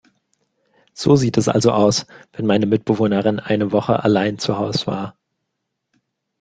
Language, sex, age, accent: German, male, 19-29, Deutschland Deutsch